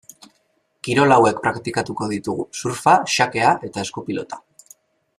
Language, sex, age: Basque, male, 19-29